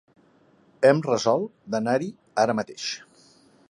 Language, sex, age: Catalan, male, 50-59